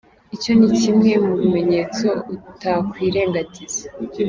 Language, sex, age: Kinyarwanda, female, 19-29